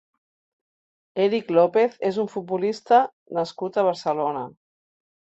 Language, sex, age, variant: Catalan, female, 50-59, Central